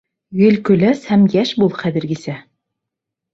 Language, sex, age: Bashkir, female, 30-39